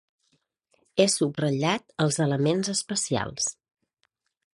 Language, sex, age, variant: Catalan, female, 40-49, Balear